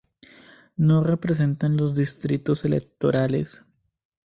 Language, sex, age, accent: Spanish, male, 19-29, Andino-Pacífico: Colombia, Perú, Ecuador, oeste de Bolivia y Venezuela andina